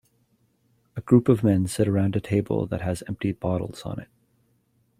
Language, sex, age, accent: English, male, 40-49, United States English